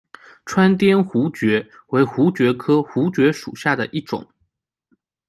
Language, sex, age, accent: Chinese, male, 19-29, 出生地：江苏省